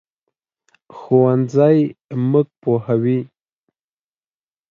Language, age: Pashto, 19-29